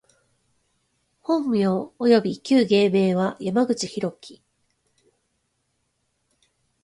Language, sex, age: Japanese, female, 30-39